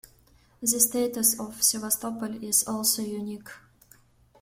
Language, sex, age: English, female, 19-29